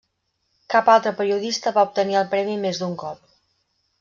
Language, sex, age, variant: Catalan, female, 50-59, Central